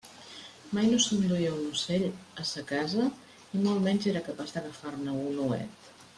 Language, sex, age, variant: Catalan, female, 50-59, Central